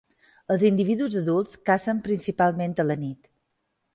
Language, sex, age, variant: Catalan, female, 40-49, Balear